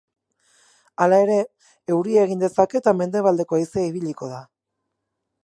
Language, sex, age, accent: Basque, female, 40-49, Erdialdekoa edo Nafarra (Gipuzkoa, Nafarroa)